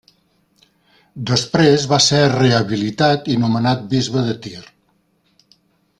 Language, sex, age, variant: Catalan, male, 60-69, Central